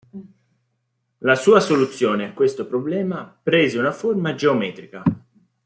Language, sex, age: Italian, male, 30-39